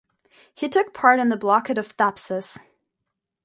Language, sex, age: English, female, under 19